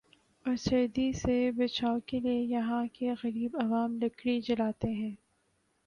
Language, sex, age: Urdu, female, 19-29